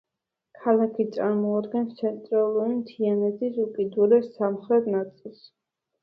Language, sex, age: Georgian, female, under 19